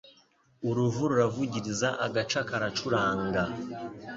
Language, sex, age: Kinyarwanda, male, 19-29